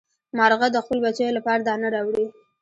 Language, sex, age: Pashto, female, 19-29